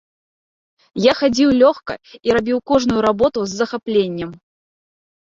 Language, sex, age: Belarusian, female, 30-39